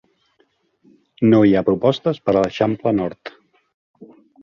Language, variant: Catalan, Central